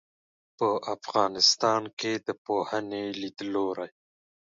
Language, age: Pashto, 30-39